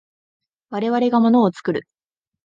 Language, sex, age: Japanese, female, under 19